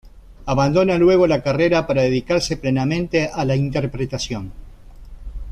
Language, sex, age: Spanish, male, 40-49